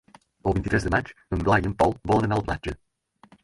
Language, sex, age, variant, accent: Catalan, male, 19-29, Central, central